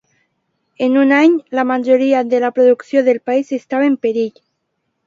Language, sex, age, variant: Catalan, female, under 19, Alacantí